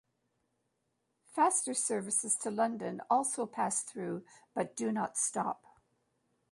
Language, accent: English, Canadian English